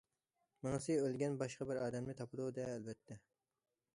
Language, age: Uyghur, 19-29